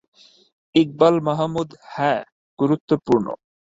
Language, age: Bengali, 30-39